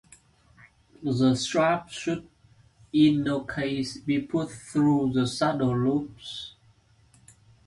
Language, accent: English, United States English